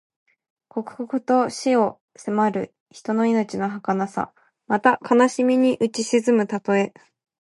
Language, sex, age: Japanese, female, 19-29